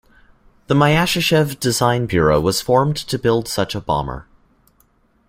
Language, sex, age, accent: English, male, 19-29, United States English